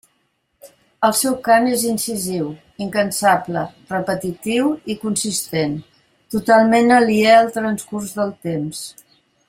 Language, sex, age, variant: Catalan, female, 60-69, Central